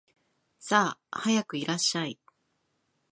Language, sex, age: Japanese, female, 50-59